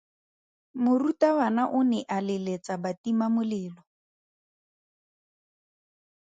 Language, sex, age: Tswana, female, 30-39